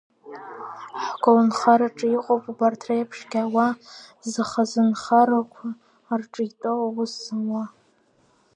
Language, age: Abkhazian, under 19